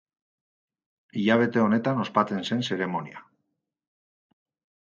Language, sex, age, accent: Basque, male, 40-49, Mendebalekoa (Araba, Bizkaia, Gipuzkoako mendebaleko herri batzuk)